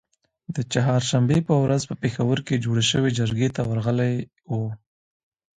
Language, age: Pashto, 19-29